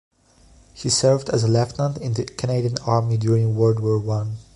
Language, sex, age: English, male, 19-29